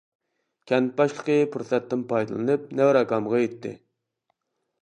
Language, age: Uyghur, 30-39